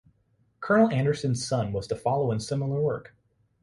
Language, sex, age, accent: English, male, 19-29, United States English